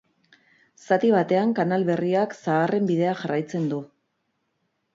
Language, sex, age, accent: Basque, female, 40-49, Erdialdekoa edo Nafarra (Gipuzkoa, Nafarroa)